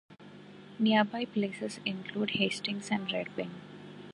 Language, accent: English, India and South Asia (India, Pakistan, Sri Lanka)